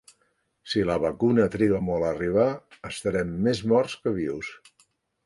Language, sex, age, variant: Catalan, male, 60-69, Central